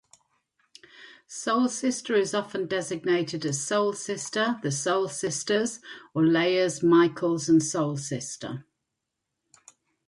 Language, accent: English, England English